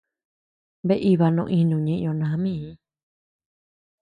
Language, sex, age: Tepeuxila Cuicatec, female, 19-29